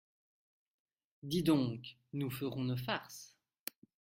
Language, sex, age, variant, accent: French, male, 19-29, Français d'Europe, Français de Belgique